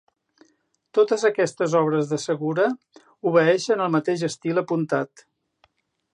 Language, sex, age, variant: Catalan, male, 60-69, Central